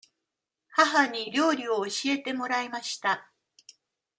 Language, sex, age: Japanese, female, 50-59